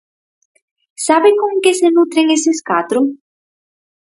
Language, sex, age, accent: Galician, female, under 19, Normativo (estándar)